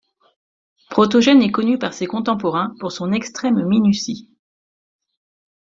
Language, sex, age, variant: French, female, 40-49, Français de métropole